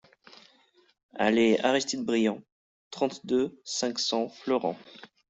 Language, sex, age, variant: French, male, 30-39, Français de métropole